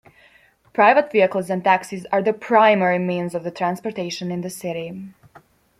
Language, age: English, 19-29